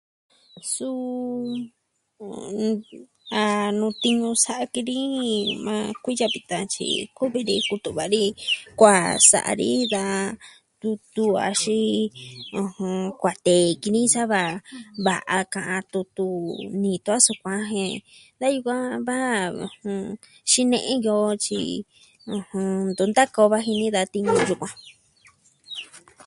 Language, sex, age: Southwestern Tlaxiaco Mixtec, female, 19-29